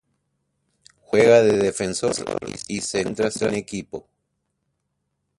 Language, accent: Spanish, Rioplatense: Argentina, Uruguay, este de Bolivia, Paraguay